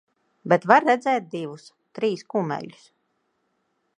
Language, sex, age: Latvian, female, 40-49